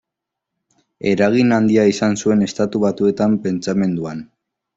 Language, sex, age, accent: Basque, male, under 19, Erdialdekoa edo Nafarra (Gipuzkoa, Nafarroa)